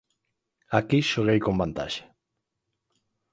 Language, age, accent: Galician, 19-29, Normativo (estándar)